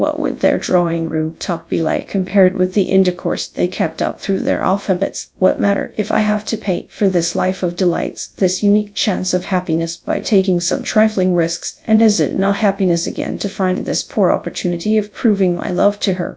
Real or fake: fake